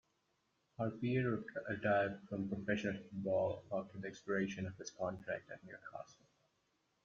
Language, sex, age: English, male, 19-29